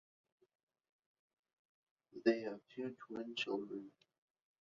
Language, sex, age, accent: English, male, 30-39, United States English